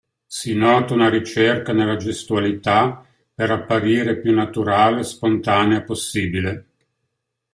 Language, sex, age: Italian, male, 60-69